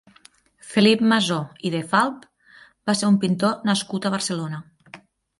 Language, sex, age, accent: Catalan, female, 30-39, Ebrenc